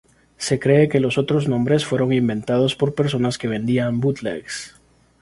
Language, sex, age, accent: Spanish, male, 30-39, América central